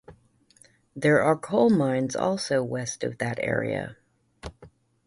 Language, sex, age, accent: English, female, 50-59, United States English